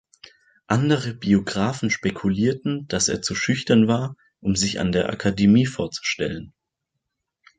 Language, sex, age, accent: German, male, 19-29, Deutschland Deutsch